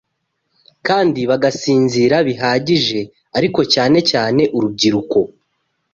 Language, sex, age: Kinyarwanda, male, 30-39